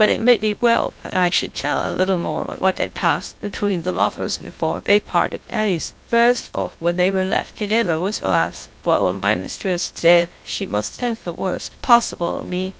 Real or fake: fake